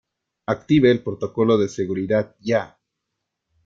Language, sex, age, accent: Spanish, male, 19-29, Rioplatense: Argentina, Uruguay, este de Bolivia, Paraguay